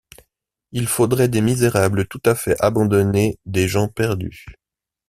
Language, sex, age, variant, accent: French, male, 40-49, Français d'Europe, Français de Suisse